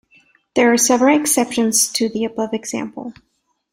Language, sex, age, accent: English, female, 19-29, United States English